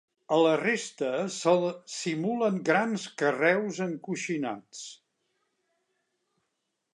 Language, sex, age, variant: Catalan, male, 70-79, Central